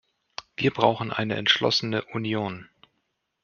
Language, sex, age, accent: German, male, 40-49, Deutschland Deutsch